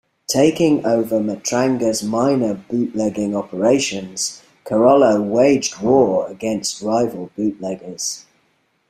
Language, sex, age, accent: English, male, 40-49, England English